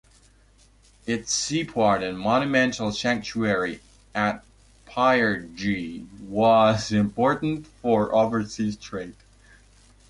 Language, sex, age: English, male, 19-29